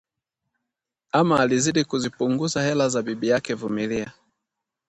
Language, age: Swahili, 19-29